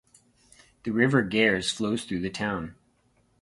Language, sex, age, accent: English, male, 30-39, United States English